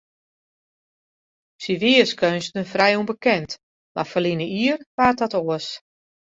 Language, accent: Western Frisian, Wâldfrysk